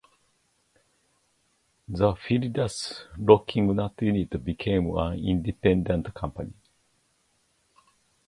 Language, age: English, 50-59